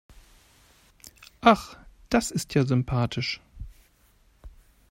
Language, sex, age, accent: German, male, 40-49, Deutschland Deutsch